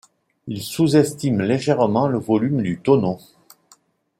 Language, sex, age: French, male, 50-59